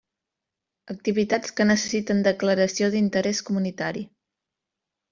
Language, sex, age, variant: Catalan, female, 19-29, Central